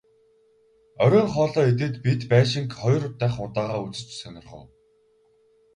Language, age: Mongolian, 19-29